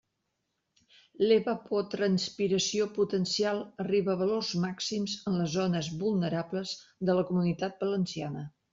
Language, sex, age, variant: Catalan, female, 50-59, Central